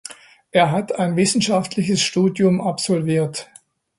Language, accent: German, Deutschland Deutsch